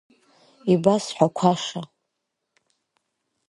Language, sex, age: Abkhazian, female, 30-39